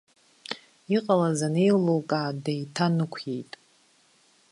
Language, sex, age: Abkhazian, female, 19-29